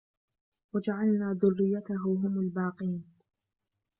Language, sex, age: Arabic, female, 19-29